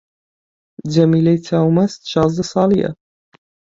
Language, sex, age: Central Kurdish, male, 19-29